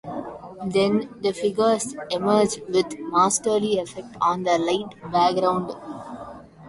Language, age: English, 19-29